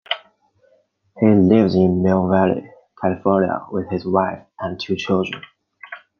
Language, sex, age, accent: English, male, 19-29, England English